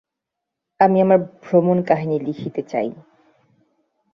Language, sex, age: Bengali, female, 19-29